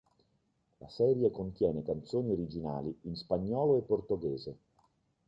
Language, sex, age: Italian, male, 50-59